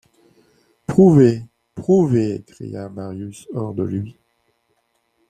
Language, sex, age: French, male, 50-59